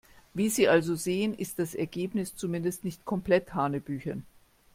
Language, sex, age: German, female, 50-59